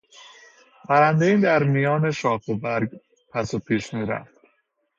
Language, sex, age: Persian, male, 30-39